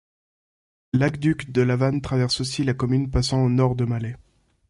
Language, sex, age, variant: French, male, under 19, Français de métropole